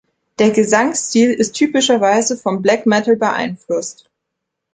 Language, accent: German, Deutschland Deutsch